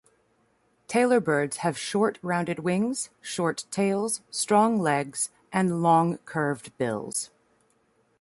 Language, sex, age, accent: English, female, 30-39, United States English